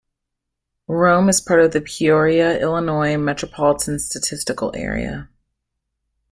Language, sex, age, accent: English, female, 19-29, United States English